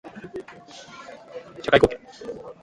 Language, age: English, 19-29